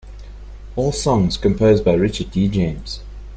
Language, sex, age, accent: English, male, 30-39, Southern African (South Africa, Zimbabwe, Namibia)